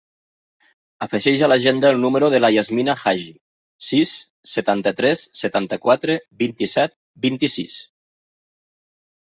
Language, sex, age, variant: Catalan, male, 50-59, Nord-Occidental